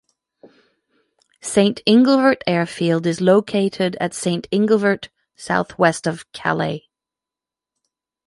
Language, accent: English, United States English